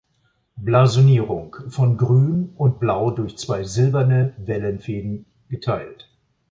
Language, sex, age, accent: German, male, 60-69, Deutschland Deutsch